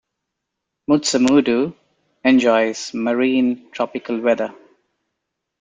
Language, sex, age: English, male, 30-39